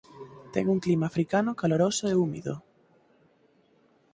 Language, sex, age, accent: Galician, male, 19-29, Normativo (estándar)